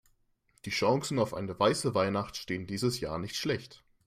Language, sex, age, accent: German, male, 19-29, Deutschland Deutsch